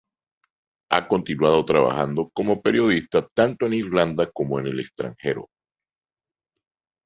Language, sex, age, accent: Spanish, male, 60-69, Caribe: Cuba, Venezuela, Puerto Rico, República Dominicana, Panamá, Colombia caribeña, México caribeño, Costa del golfo de México